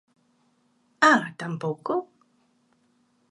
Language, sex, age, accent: Galician, female, 50-59, Normativo (estándar)